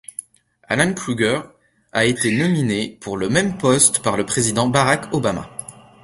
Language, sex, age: French, male, 19-29